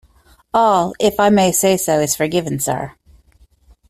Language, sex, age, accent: English, female, 40-49, United States English